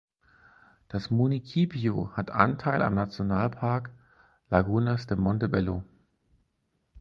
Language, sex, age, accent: German, male, 40-49, Deutschland Deutsch